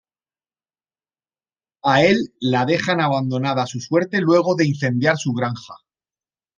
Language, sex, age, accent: Spanish, male, 40-49, España: Centro-Sur peninsular (Madrid, Toledo, Castilla-La Mancha)